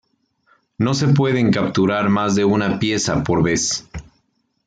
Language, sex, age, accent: Spanish, male, 30-39, México